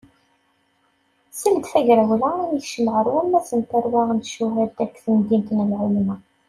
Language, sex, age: Kabyle, female, 19-29